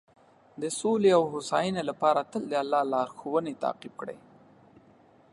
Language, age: Pashto, 30-39